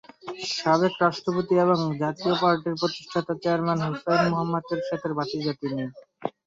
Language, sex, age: Bengali, male, 19-29